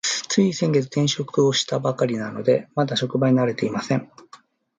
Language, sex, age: Japanese, male, 50-59